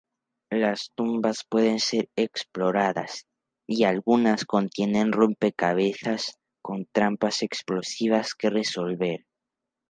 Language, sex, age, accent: Spanish, male, under 19, México